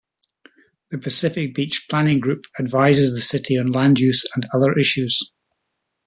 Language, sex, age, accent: English, male, 60-69, Scottish English